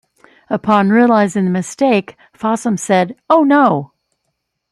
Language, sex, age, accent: English, female, 60-69, United States English